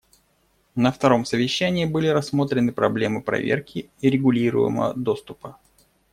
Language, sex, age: Russian, male, 40-49